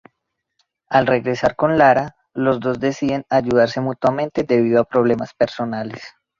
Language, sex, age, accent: Spanish, male, 19-29, Andino-Pacífico: Colombia, Perú, Ecuador, oeste de Bolivia y Venezuela andina